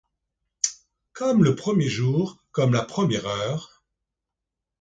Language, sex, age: French, male, 60-69